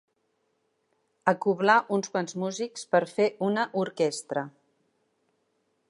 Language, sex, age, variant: Catalan, female, 60-69, Central